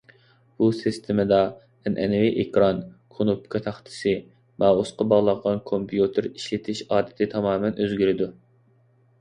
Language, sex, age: Uyghur, male, 19-29